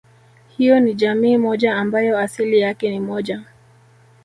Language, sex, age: Swahili, male, 30-39